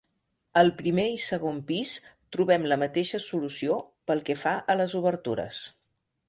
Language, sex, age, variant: Catalan, female, 50-59, Central